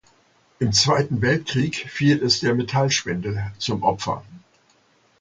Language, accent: German, Deutschland Deutsch